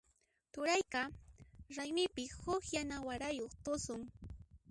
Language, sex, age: Puno Quechua, female, 19-29